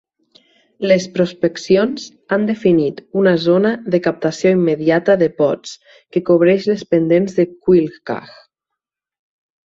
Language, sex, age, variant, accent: Catalan, female, 19-29, Nord-Occidental, Lleidatà